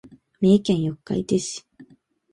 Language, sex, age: Japanese, female, 19-29